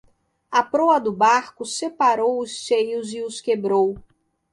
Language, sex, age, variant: Portuguese, female, 40-49, Portuguese (Brasil)